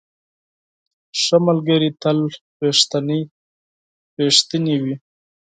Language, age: Pashto, 19-29